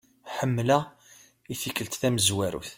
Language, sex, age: Kabyle, male, 30-39